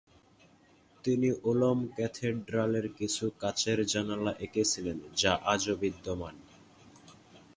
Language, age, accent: Bengali, under 19, শুদ্ধ বাংলা